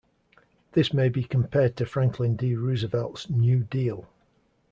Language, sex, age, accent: English, male, 40-49, England English